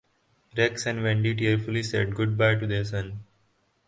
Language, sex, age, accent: English, male, under 19, India and South Asia (India, Pakistan, Sri Lanka)